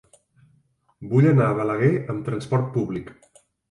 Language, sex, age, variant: Catalan, male, 40-49, Central